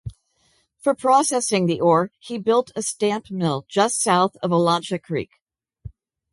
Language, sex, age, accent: English, female, 50-59, United States English